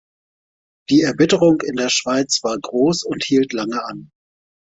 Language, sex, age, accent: German, male, 40-49, Deutschland Deutsch